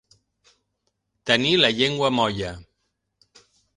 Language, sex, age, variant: Catalan, male, 50-59, Central